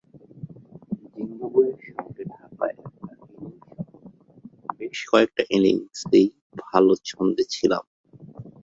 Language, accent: Bengali, শুদ্ধ; চলিত